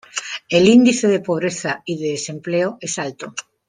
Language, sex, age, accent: Spanish, female, 40-49, España: Sur peninsular (Andalucia, Extremadura, Murcia)